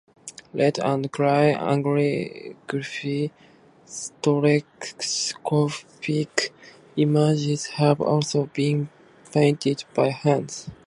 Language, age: English, under 19